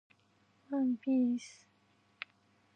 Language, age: Japanese, 19-29